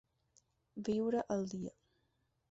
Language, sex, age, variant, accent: Catalan, female, 19-29, Balear, menorquí